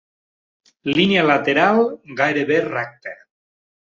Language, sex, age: Catalan, male, 60-69